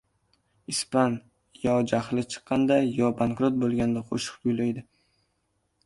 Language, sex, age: Uzbek, male, under 19